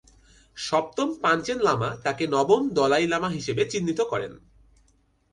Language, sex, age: Bengali, male, 19-29